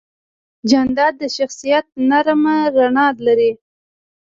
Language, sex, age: Pashto, female, 19-29